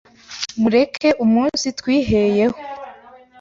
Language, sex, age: Kinyarwanda, female, 19-29